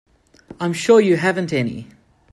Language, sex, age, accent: English, male, 30-39, Australian English